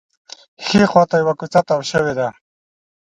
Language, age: Pashto, 30-39